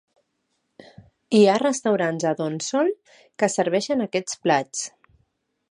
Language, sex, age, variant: Catalan, female, 30-39, Central